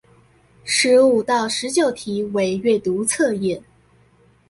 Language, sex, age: Chinese, female, under 19